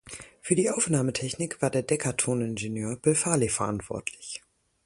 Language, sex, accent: German, female, Deutschland Deutsch